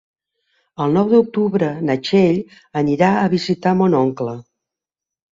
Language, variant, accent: Catalan, Central, central